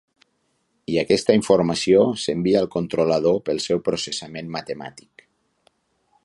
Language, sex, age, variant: Catalan, male, 40-49, Nord-Occidental